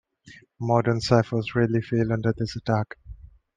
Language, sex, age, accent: English, male, 19-29, India and South Asia (India, Pakistan, Sri Lanka)